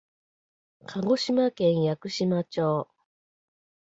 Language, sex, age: Japanese, female, 50-59